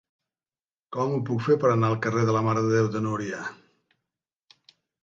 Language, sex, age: Catalan, male, 70-79